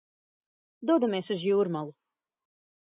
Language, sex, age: Latvian, female, 19-29